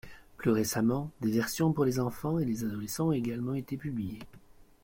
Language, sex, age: French, male, 30-39